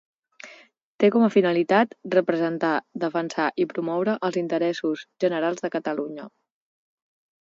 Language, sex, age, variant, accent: Catalan, female, 19-29, Central, central